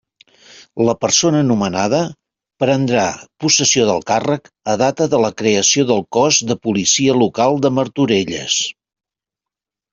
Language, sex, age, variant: Catalan, male, 50-59, Central